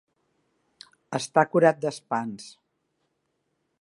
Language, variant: Catalan, Central